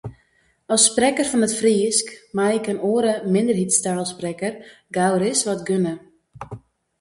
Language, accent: Western Frisian, Wâldfrysk